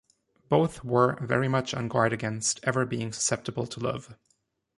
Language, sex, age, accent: English, male, 30-39, United States English